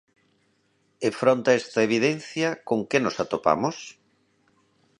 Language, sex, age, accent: Galician, male, 50-59, Normativo (estándar)